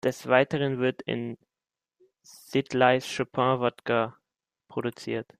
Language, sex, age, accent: German, male, 19-29, Deutschland Deutsch